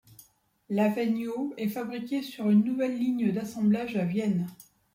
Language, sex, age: French, female, 50-59